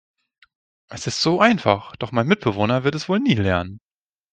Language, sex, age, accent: German, male, 30-39, Deutschland Deutsch